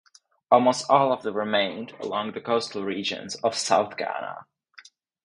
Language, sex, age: English, male, under 19